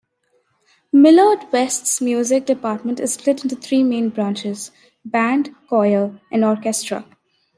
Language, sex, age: English, female, under 19